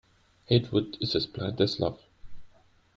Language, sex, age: English, male, under 19